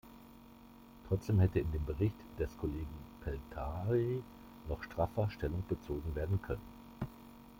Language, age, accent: German, 50-59, Deutschland Deutsch